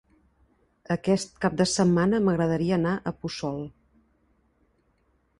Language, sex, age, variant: Catalan, female, 40-49, Central